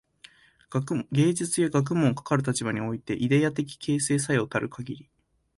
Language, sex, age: Japanese, male, 19-29